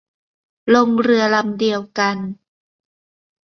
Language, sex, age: Thai, female, 50-59